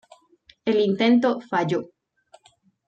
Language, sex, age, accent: Spanish, female, 30-39, Andino-Pacífico: Colombia, Perú, Ecuador, oeste de Bolivia y Venezuela andina